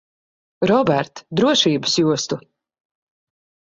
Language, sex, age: Latvian, female, 40-49